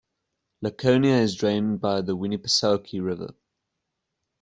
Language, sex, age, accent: English, male, 19-29, Southern African (South Africa, Zimbabwe, Namibia)